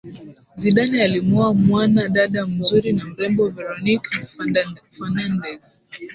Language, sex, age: Swahili, female, 19-29